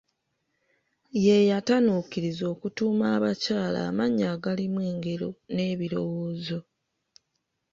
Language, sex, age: Ganda, female, 30-39